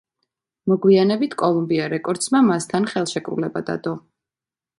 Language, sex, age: Georgian, female, 30-39